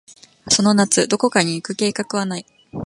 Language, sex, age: Japanese, female, 19-29